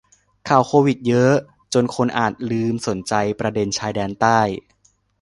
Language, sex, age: Thai, male, 19-29